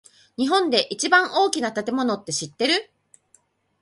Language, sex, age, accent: Japanese, female, 40-49, 標準語